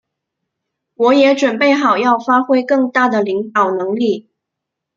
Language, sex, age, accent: Chinese, female, 19-29, 出生地：广东省